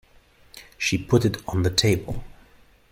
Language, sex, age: English, male, 30-39